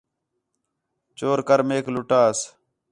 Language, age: Khetrani, 19-29